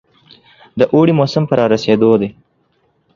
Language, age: Pashto, under 19